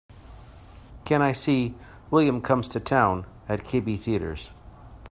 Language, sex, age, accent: English, male, 50-59, Canadian English